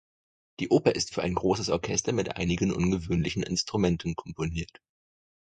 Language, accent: German, Deutschland Deutsch